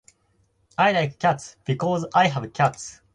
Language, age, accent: Japanese, 19-29, 標準語